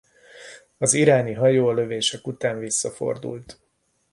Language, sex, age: Hungarian, male, 50-59